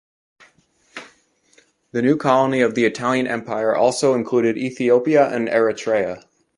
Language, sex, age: English, male, 19-29